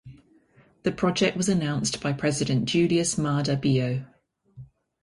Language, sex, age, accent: English, female, 30-39, England English